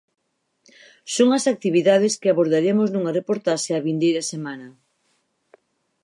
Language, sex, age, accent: Galician, female, 30-39, Normativo (estándar)